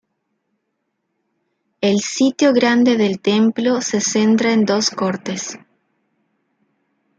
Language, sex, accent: Spanish, female, Andino-Pacífico: Colombia, Perú, Ecuador, oeste de Bolivia y Venezuela andina